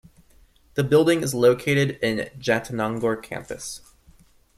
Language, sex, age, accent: English, male, 19-29, United States English